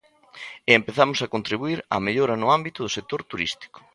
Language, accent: Galician, Normativo (estándar)